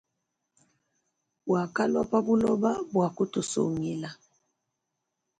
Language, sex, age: Luba-Lulua, female, 30-39